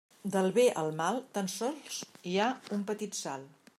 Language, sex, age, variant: Catalan, female, 50-59, Central